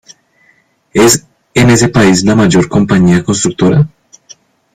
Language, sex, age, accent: Spanish, male, 19-29, Andino-Pacífico: Colombia, Perú, Ecuador, oeste de Bolivia y Venezuela andina